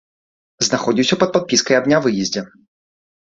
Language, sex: Belarusian, male